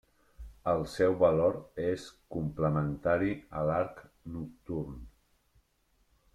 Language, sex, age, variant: Catalan, male, 40-49, Central